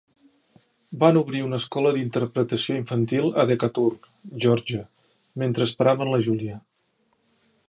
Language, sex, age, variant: Catalan, male, 40-49, Central